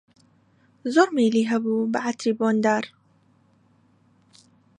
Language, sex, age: Central Kurdish, female, 19-29